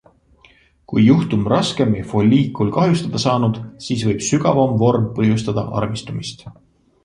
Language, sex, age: Estonian, male, 40-49